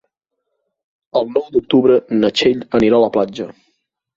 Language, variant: Catalan, Nord-Occidental